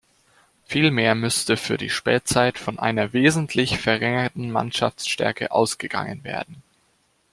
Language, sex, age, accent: German, male, under 19, Deutschland Deutsch